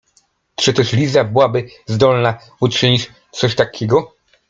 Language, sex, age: Polish, male, 40-49